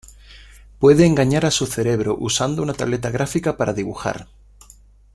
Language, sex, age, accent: Spanish, male, 40-49, España: Sur peninsular (Andalucia, Extremadura, Murcia)